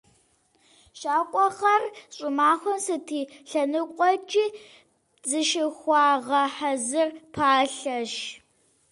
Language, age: Kabardian, under 19